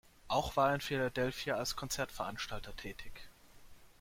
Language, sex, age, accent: German, male, 19-29, Deutschland Deutsch